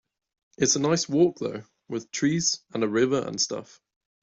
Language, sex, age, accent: English, male, 19-29, England English